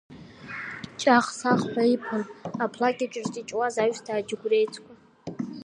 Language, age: Abkhazian, under 19